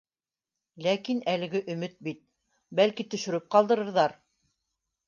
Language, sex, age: Bashkir, female, 60-69